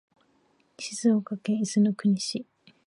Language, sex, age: Japanese, female, 19-29